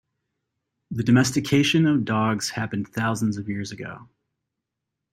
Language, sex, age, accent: English, male, 30-39, United States English